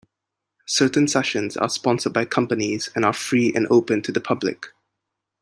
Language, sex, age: English, male, 30-39